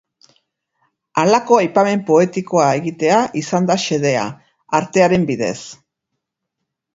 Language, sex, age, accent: Basque, female, 50-59, Erdialdekoa edo Nafarra (Gipuzkoa, Nafarroa)